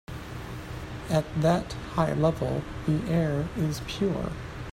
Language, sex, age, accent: English, male, 30-39, United States English